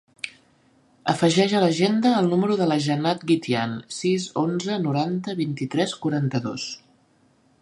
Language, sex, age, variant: Catalan, female, 40-49, Central